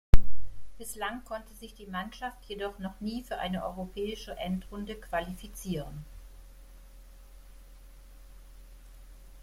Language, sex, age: German, female, 50-59